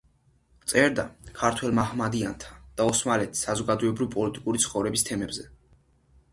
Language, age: Georgian, under 19